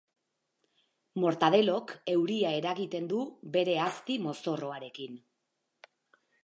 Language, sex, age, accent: Basque, female, 40-49, Erdialdekoa edo Nafarra (Gipuzkoa, Nafarroa)